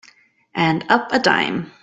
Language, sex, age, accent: English, female, 30-39, United States English